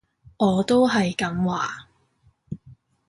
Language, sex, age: Cantonese, female, 19-29